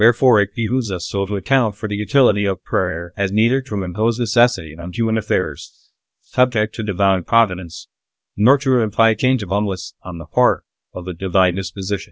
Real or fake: fake